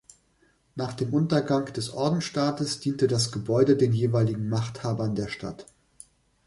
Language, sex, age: German, male, 40-49